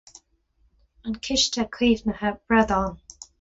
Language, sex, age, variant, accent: Irish, female, 30-39, Gaeilge Chonnacht, Cainteoir líofa, ní ó dhúchas